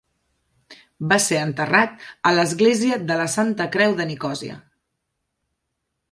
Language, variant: Catalan, Central